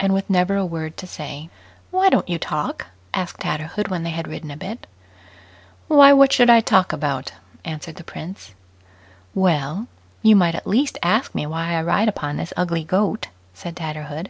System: none